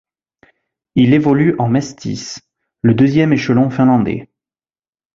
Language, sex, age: French, male, 30-39